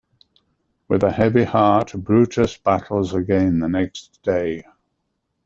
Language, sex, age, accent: English, male, 70-79, England English